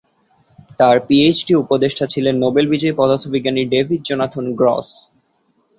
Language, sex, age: Bengali, male, 19-29